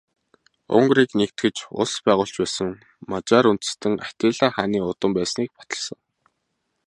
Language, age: Mongolian, 19-29